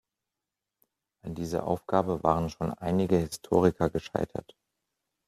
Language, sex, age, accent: German, male, 40-49, Deutschland Deutsch